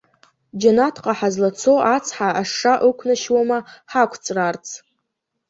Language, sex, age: Abkhazian, female, under 19